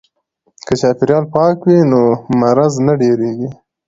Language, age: Pashto, 19-29